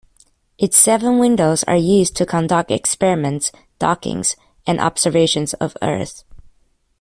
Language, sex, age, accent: English, female, 19-29, United States English